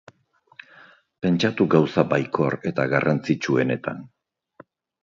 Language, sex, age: Basque, male, 60-69